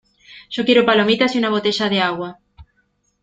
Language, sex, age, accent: Spanish, female, 40-49, Rioplatense: Argentina, Uruguay, este de Bolivia, Paraguay